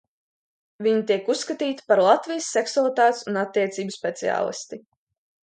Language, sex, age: Latvian, female, under 19